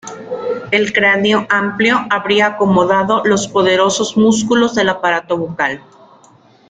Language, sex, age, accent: Spanish, female, 30-39, México